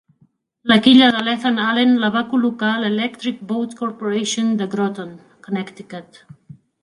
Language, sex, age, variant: Catalan, female, 40-49, Central